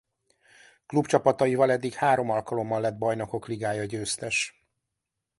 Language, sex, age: Hungarian, male, 50-59